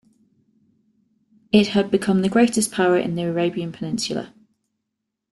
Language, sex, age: English, female, 30-39